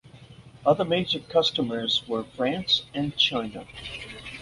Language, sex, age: English, male, 60-69